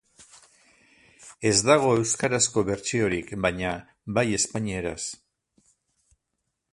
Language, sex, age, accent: Basque, male, 60-69, Erdialdekoa edo Nafarra (Gipuzkoa, Nafarroa)